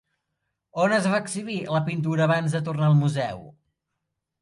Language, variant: Catalan, Central